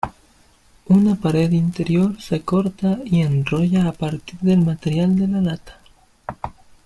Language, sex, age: Spanish, male, 19-29